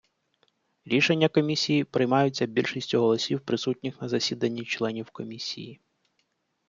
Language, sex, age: Ukrainian, male, 40-49